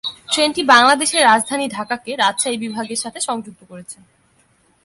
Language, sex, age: Bengali, female, under 19